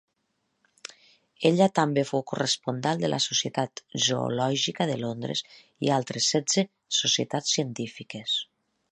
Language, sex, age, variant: Catalan, female, 40-49, Nord-Occidental